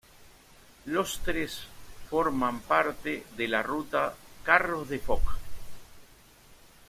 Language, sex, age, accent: Spanish, male, 60-69, Rioplatense: Argentina, Uruguay, este de Bolivia, Paraguay